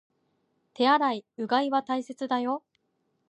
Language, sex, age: Japanese, female, 19-29